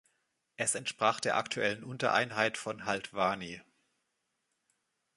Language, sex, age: German, male, 30-39